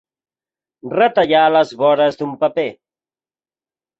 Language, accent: Catalan, Català central